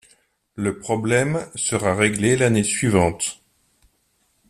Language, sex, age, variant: French, male, 50-59, Français de métropole